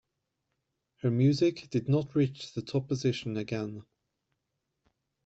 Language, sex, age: English, male, 30-39